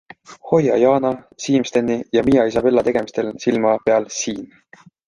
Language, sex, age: Estonian, male, 19-29